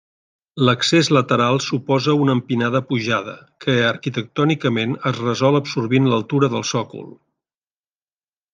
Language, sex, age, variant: Catalan, male, 50-59, Central